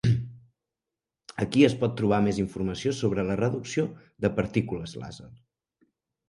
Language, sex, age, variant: Catalan, male, 19-29, Central